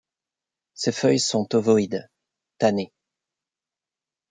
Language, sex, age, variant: French, male, 50-59, Français de métropole